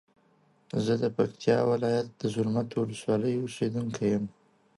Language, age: Pashto, 19-29